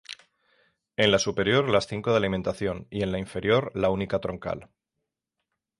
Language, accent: Spanish, España: Centro-Sur peninsular (Madrid, Toledo, Castilla-La Mancha); España: Sur peninsular (Andalucia, Extremadura, Murcia)